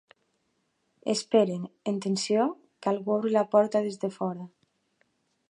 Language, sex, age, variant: Catalan, female, 19-29, Nord-Occidental